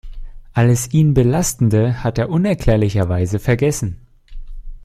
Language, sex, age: German, male, 19-29